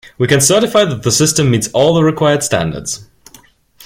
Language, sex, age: English, male, 19-29